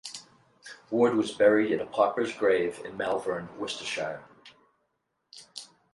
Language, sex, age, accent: English, male, 50-59, United States English